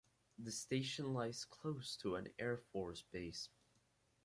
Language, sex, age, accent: English, male, under 19, United States English